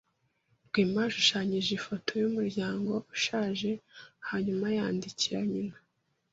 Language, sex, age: Kinyarwanda, female, 19-29